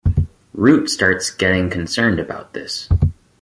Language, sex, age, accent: English, male, 19-29, United States English